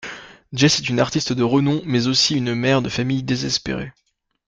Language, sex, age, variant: French, male, 19-29, Français de métropole